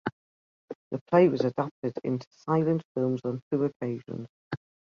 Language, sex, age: English, male, 50-59